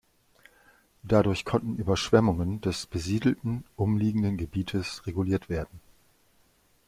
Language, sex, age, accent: German, male, 40-49, Deutschland Deutsch